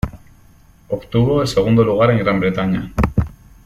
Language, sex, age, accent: Spanish, male, 19-29, España: Centro-Sur peninsular (Madrid, Toledo, Castilla-La Mancha)